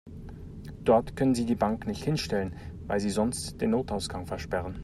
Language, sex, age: German, male, 40-49